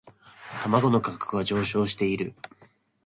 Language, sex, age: Japanese, male, 19-29